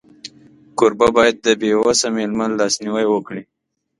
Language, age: Pashto, 19-29